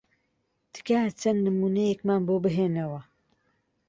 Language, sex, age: Central Kurdish, female, 30-39